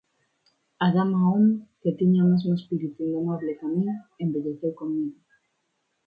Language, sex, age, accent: Galician, female, 19-29, Neofalante